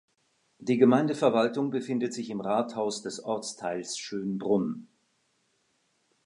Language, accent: German, Schweizerdeutsch